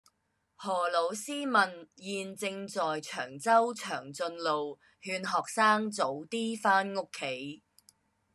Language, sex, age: Cantonese, female, 30-39